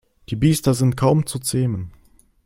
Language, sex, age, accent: German, male, 19-29, Deutschland Deutsch